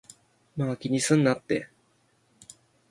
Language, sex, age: Japanese, male, 19-29